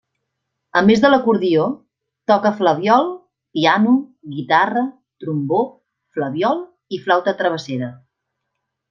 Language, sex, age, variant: Catalan, female, 40-49, Central